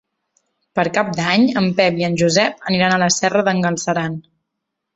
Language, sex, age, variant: Catalan, female, 19-29, Central